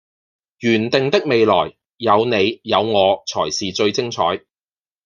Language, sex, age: Cantonese, male, 40-49